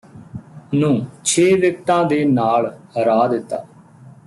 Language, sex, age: Punjabi, male, 30-39